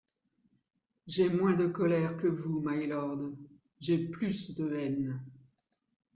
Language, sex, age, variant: French, female, 60-69, Français de métropole